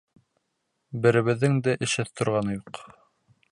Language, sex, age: Bashkir, male, 19-29